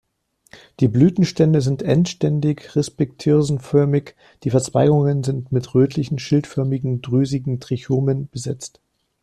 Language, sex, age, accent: German, male, 50-59, Deutschland Deutsch